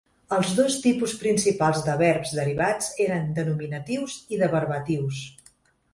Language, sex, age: Catalan, female, 40-49